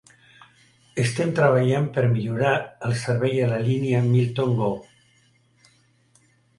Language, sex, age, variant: Catalan, male, 70-79, Central